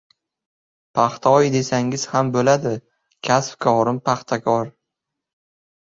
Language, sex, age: Uzbek, male, under 19